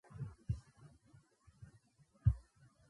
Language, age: Pashto, 19-29